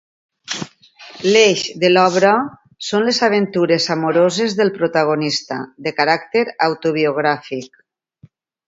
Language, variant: Catalan, Valencià meridional